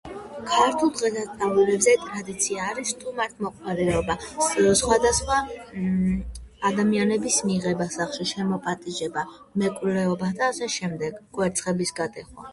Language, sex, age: Georgian, female, under 19